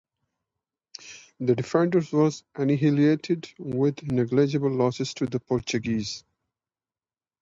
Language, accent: English, India and South Asia (India, Pakistan, Sri Lanka)